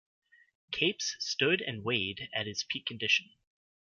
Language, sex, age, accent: English, male, 30-39, United States English